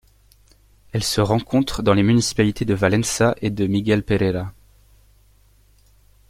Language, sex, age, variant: French, male, 19-29, Français de métropole